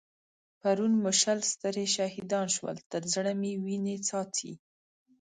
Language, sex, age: Pashto, female, 19-29